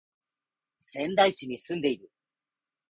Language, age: Japanese, 19-29